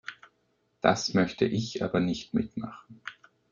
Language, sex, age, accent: German, male, 30-39, Österreichisches Deutsch